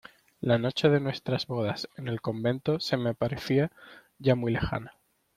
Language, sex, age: Spanish, male, 19-29